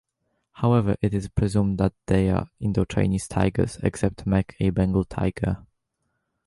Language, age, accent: English, under 19, England English